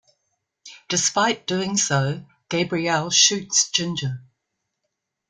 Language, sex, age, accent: English, female, 60-69, New Zealand English